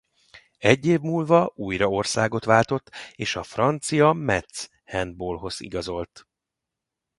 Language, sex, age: Hungarian, male, 40-49